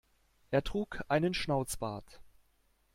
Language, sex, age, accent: German, male, 40-49, Deutschland Deutsch